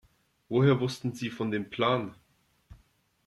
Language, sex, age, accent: German, male, 30-39, Deutschland Deutsch